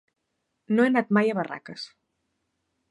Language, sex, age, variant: Catalan, female, under 19, Central